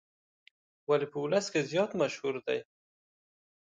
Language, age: Pashto, 30-39